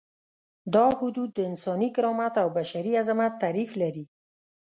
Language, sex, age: Pashto, female, 50-59